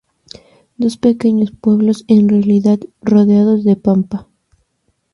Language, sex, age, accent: Spanish, female, under 19, México